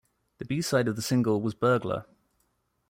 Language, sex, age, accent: English, male, 30-39, England English